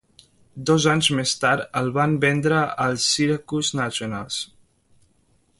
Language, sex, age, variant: Catalan, male, 19-29, Central